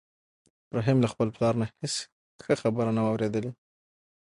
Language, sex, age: Pashto, male, 19-29